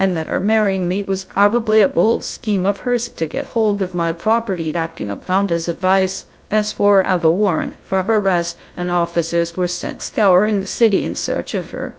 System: TTS, GlowTTS